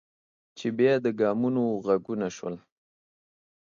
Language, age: Pashto, 19-29